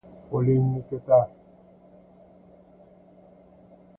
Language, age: Uzbek, 40-49